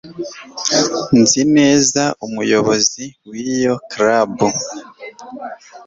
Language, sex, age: Kinyarwanda, male, 19-29